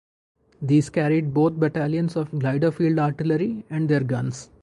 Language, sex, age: English, male, 40-49